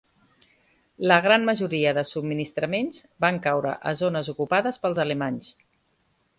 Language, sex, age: Catalan, female, 40-49